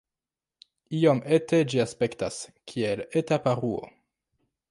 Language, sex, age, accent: Esperanto, male, 19-29, Internacia